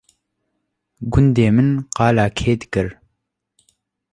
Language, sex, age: Kurdish, male, 19-29